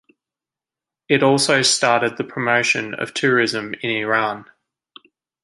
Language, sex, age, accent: English, male, 19-29, Australian English